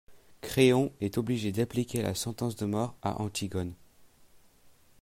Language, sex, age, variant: French, male, under 19, Français de métropole